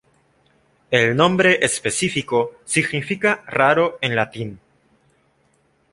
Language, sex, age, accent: Spanish, male, 19-29, México